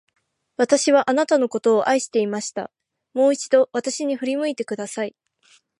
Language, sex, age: Japanese, female, under 19